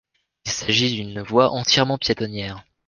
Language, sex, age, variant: French, male, 19-29, Français de métropole